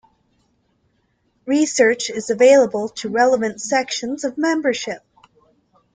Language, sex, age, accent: English, female, 19-29, United States English